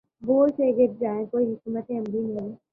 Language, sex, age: Urdu, male, 19-29